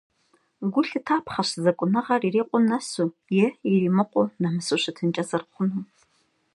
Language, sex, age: Kabardian, female, 40-49